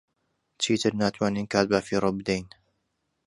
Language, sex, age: Central Kurdish, male, 30-39